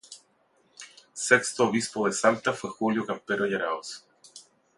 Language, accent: Spanish, Chileno: Chile, Cuyo